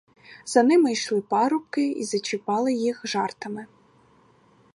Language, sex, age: Ukrainian, female, 19-29